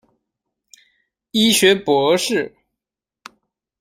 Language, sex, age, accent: Chinese, male, 30-39, 出生地：黑龙江省